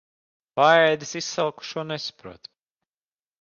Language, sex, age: Latvian, male, 30-39